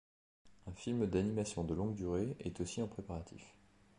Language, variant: French, Français de métropole